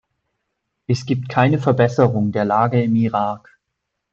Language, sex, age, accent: German, male, 19-29, Deutschland Deutsch